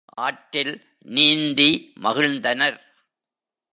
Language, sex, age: Tamil, male, 70-79